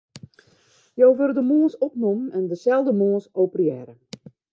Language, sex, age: Western Frisian, female, 40-49